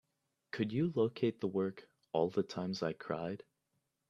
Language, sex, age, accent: English, male, under 19, United States English